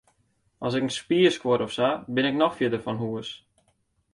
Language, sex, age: Western Frisian, male, 19-29